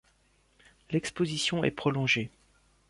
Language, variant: French, Français de métropole